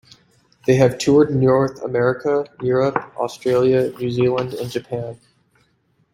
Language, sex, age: English, male, 19-29